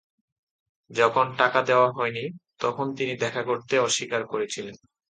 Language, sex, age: Bengali, male, 19-29